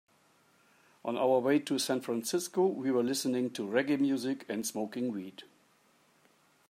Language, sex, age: English, male, 60-69